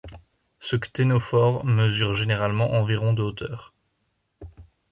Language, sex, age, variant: French, male, 19-29, Français de métropole